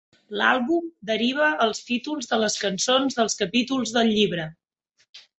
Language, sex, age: Catalan, male, 40-49